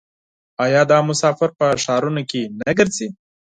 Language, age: Pashto, 19-29